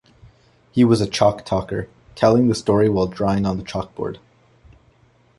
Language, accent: English, Canadian English